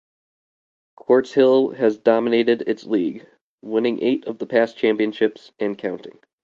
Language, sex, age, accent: English, male, 19-29, United States English